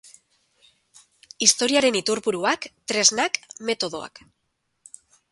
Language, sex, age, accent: Basque, female, 40-49, Erdialdekoa edo Nafarra (Gipuzkoa, Nafarroa)